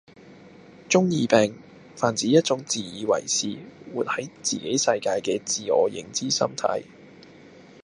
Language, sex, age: Cantonese, male, 19-29